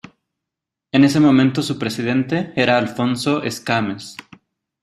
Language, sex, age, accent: Spanish, male, 30-39, México